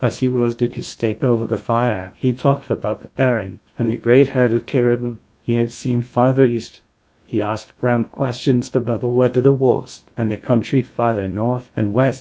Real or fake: fake